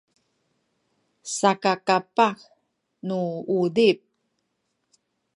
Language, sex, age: Sakizaya, female, 50-59